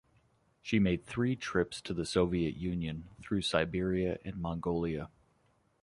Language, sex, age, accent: English, male, 30-39, United States English